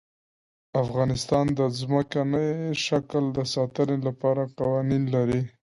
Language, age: Pashto, 19-29